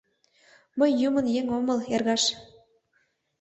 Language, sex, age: Mari, female, under 19